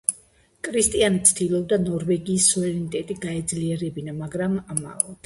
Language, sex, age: Georgian, female, 60-69